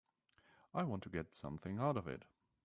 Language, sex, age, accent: English, male, 30-39, England English